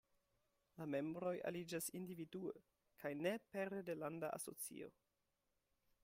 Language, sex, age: Esperanto, male, 30-39